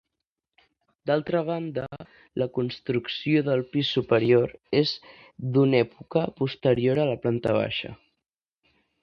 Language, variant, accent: Catalan, Central, central